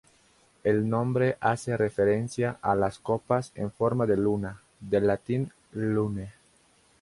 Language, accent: Spanish, Andino-Pacífico: Colombia, Perú, Ecuador, oeste de Bolivia y Venezuela andina